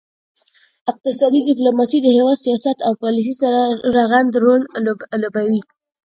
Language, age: Pashto, 19-29